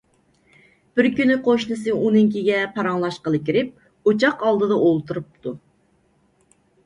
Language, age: Uyghur, 30-39